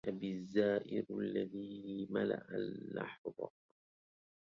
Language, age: Arabic, 40-49